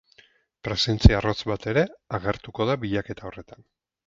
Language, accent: Basque, Mendebalekoa (Araba, Bizkaia, Gipuzkoako mendebaleko herri batzuk)